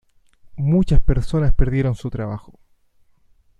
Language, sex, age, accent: Spanish, male, 19-29, Chileno: Chile, Cuyo